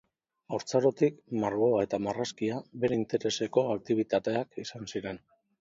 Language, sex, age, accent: Basque, male, 40-49, Mendebalekoa (Araba, Bizkaia, Gipuzkoako mendebaleko herri batzuk)